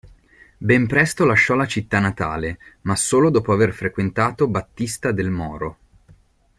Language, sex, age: Italian, male, 30-39